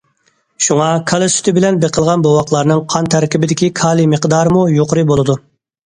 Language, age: Uyghur, 30-39